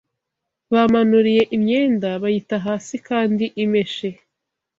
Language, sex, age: Kinyarwanda, female, 19-29